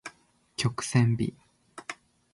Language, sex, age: Japanese, male, 19-29